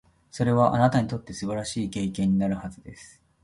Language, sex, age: Japanese, male, 30-39